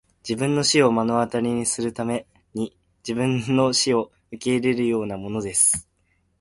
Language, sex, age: Japanese, male, 19-29